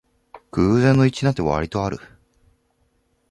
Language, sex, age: Japanese, male, 19-29